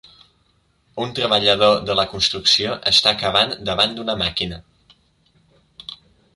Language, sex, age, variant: Catalan, male, 19-29, Septentrional